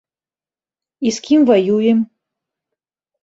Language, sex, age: Belarusian, female, 30-39